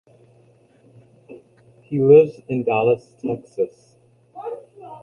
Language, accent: English, West Indies and Bermuda (Bahamas, Bermuda, Jamaica, Trinidad)